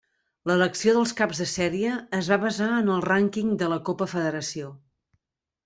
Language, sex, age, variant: Catalan, female, 50-59, Central